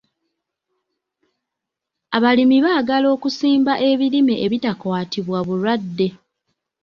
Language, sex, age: Ganda, female, 19-29